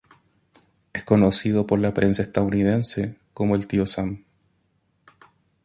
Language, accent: Spanish, Chileno: Chile, Cuyo